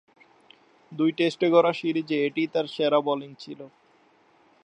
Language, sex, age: Bengali, male, 19-29